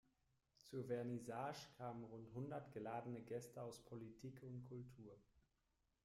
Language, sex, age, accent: German, male, 30-39, Deutschland Deutsch